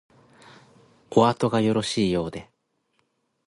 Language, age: Japanese, 40-49